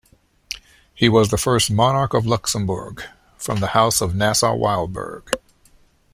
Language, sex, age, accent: English, male, 60-69, United States English